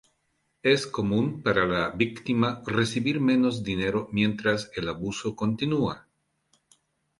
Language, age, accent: Spanish, 50-59, Andino-Pacífico: Colombia, Perú, Ecuador, oeste de Bolivia y Venezuela andina